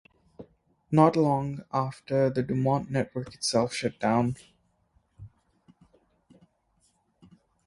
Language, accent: English, United States English